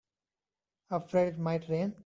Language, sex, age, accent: English, male, 19-29, India and South Asia (India, Pakistan, Sri Lanka)